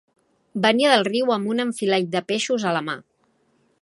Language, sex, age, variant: Catalan, female, 50-59, Central